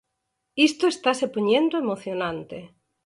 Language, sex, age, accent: Galician, female, 50-59, Normativo (estándar)